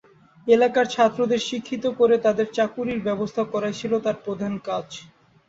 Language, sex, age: Bengali, male, 19-29